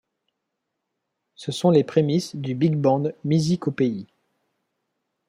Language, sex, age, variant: French, male, 30-39, Français de métropole